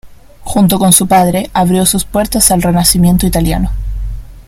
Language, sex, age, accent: Spanish, female, under 19, Chileno: Chile, Cuyo